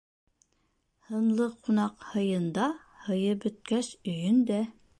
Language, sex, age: Bashkir, female, 50-59